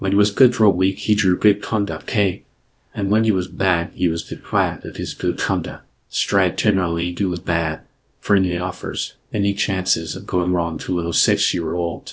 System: TTS, VITS